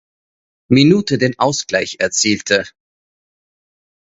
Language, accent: German, Österreichisches Deutsch